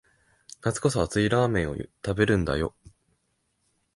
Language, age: Japanese, 19-29